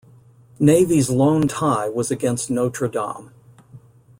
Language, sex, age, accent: English, male, 60-69, United States English